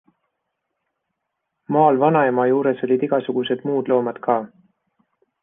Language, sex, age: Estonian, male, 30-39